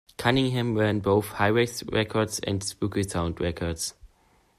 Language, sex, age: English, male, under 19